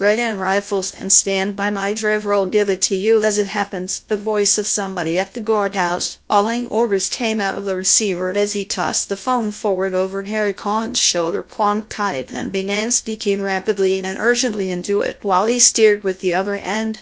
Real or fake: fake